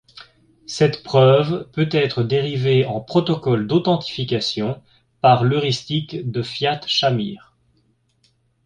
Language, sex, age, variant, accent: French, male, 50-59, Français d'Europe, Français de Belgique